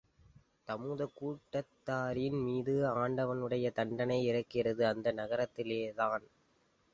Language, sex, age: Tamil, male, 19-29